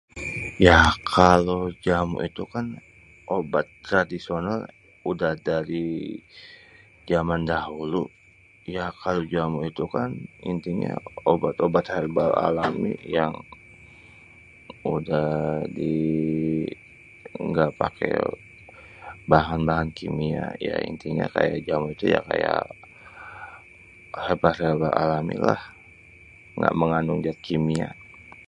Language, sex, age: Betawi, male, 40-49